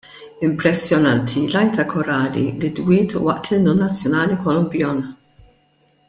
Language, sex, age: Maltese, female, 50-59